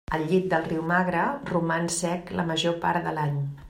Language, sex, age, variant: Catalan, female, 50-59, Central